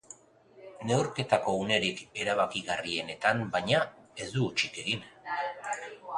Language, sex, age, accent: Basque, male, 40-49, Mendebalekoa (Araba, Bizkaia, Gipuzkoako mendebaleko herri batzuk)